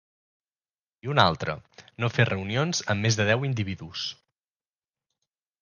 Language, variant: Catalan, Central